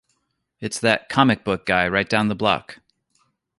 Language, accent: English, United States English